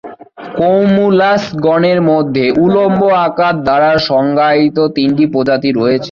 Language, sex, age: Bengali, male, 19-29